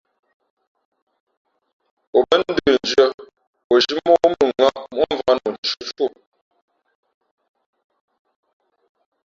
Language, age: Fe'fe', 50-59